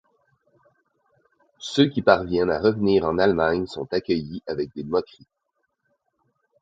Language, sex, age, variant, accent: French, male, 30-39, Français d'Amérique du Nord, Français du Canada